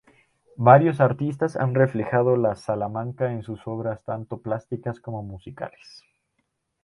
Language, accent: Spanish, Andino-Pacífico: Colombia, Perú, Ecuador, oeste de Bolivia y Venezuela andina